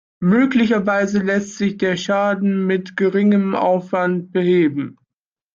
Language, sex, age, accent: German, male, 40-49, Deutschland Deutsch